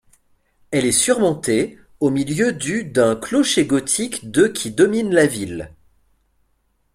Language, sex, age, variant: French, male, 19-29, Français de métropole